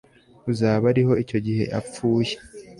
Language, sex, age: Kinyarwanda, male, 19-29